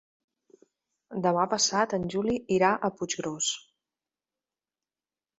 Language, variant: Catalan, Septentrional